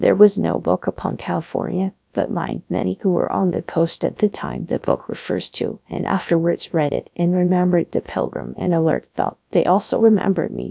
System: TTS, GradTTS